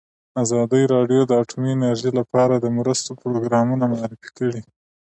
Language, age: Pashto, 30-39